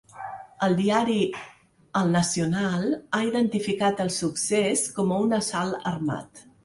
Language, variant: Catalan, Central